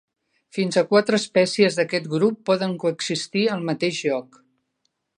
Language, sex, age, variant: Catalan, female, 60-69, Central